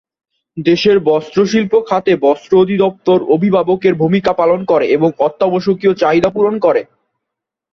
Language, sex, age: Bengali, male, 19-29